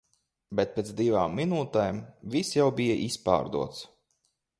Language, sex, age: Latvian, male, 30-39